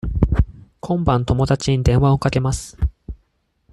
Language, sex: Japanese, male